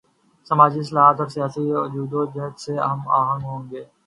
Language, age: Urdu, 19-29